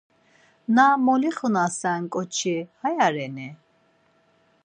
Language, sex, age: Laz, female, 50-59